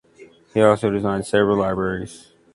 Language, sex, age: English, male, 30-39